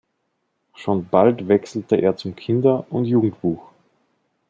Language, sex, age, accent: German, male, 19-29, Österreichisches Deutsch